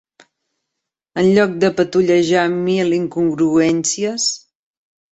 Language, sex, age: Catalan, female, 40-49